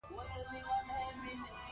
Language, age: Pashto, 19-29